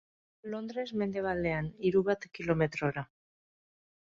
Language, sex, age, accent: Basque, female, 50-59, Mendebalekoa (Araba, Bizkaia, Gipuzkoako mendebaleko herri batzuk)